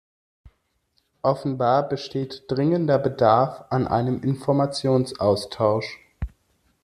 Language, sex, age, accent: German, male, 19-29, Deutschland Deutsch